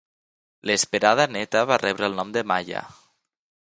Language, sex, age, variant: Catalan, male, 19-29, Nord-Occidental